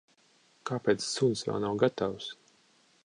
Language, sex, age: Latvian, male, 40-49